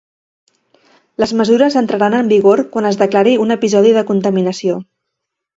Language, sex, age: Catalan, female, 40-49